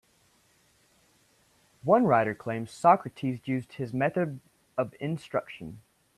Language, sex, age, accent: English, male, 19-29, Irish English